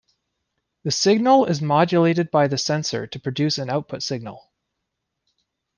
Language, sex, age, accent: English, male, 30-39, Canadian English